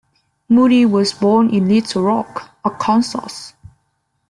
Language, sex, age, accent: English, female, 19-29, England English